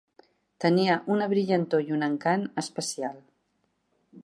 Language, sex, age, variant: Catalan, female, 60-69, Central